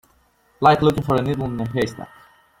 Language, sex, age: English, male, 19-29